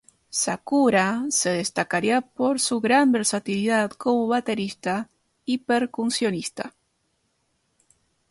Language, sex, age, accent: Spanish, female, 19-29, Rioplatense: Argentina, Uruguay, este de Bolivia, Paraguay